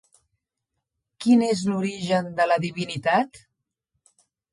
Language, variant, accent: Catalan, Central, central